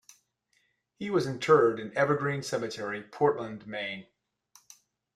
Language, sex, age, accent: English, male, 40-49, United States English